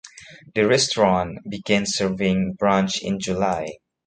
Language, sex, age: English, male, 19-29